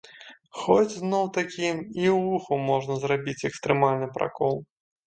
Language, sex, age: Belarusian, male, 19-29